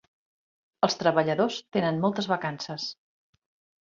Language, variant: Catalan, Central